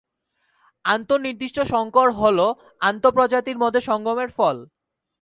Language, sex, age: Bengali, male, 19-29